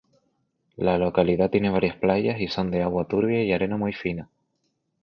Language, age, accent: Spanish, 19-29, España: Islas Canarias